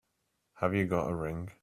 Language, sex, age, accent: English, male, 19-29, England English